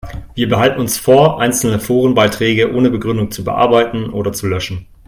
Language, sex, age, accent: German, male, 19-29, Deutschland Deutsch